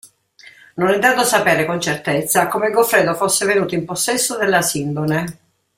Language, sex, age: Italian, female, 60-69